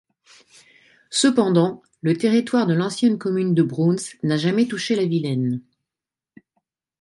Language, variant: French, Français de métropole